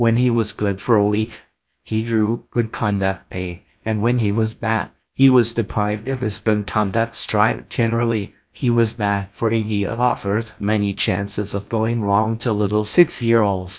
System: TTS, GlowTTS